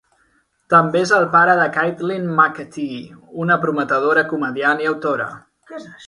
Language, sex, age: Catalan, male, 40-49